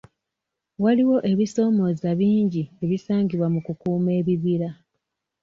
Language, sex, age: Ganda, female, 19-29